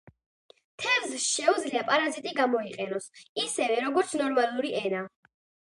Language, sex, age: Georgian, female, under 19